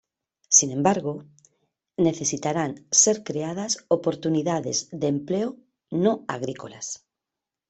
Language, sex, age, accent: Spanish, female, 50-59, España: Norte peninsular (Asturias, Castilla y León, Cantabria, País Vasco, Navarra, Aragón, La Rioja, Guadalajara, Cuenca)